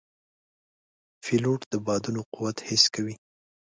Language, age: Pashto, 19-29